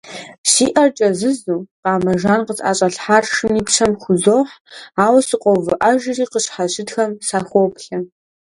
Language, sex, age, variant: Kabardian, female, under 19, Адыгэбзэ (Къэбэрдей, Кирил, псоми зэдай)